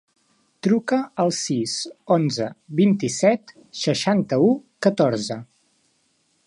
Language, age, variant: Catalan, 19-29, Central